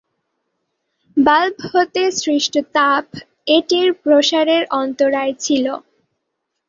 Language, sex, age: Bengali, female, under 19